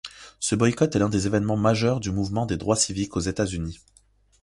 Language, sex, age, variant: French, male, 19-29, Français de métropole